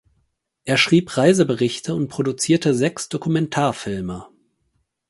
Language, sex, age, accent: German, male, 30-39, Deutschland Deutsch